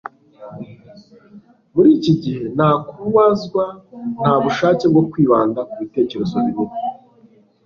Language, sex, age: Kinyarwanda, male, 19-29